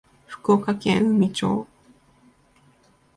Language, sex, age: Japanese, female, 19-29